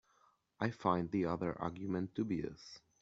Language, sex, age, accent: English, male, 19-29, United States English